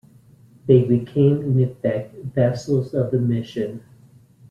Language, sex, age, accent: English, male, 50-59, United States English